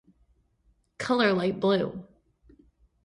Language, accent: English, United States English